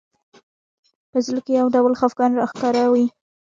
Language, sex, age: Pashto, female, 19-29